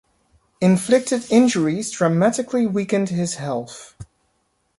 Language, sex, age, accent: English, male, 30-39, England English